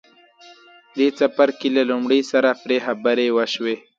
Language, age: Pashto, 19-29